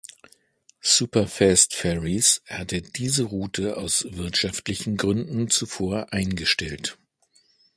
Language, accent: German, Deutschland Deutsch